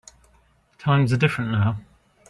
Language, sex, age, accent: English, male, 40-49, England English